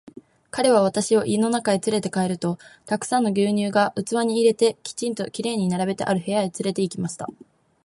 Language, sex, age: Japanese, female, 19-29